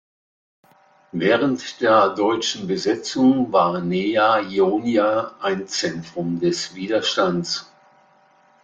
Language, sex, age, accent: German, male, 70-79, Deutschland Deutsch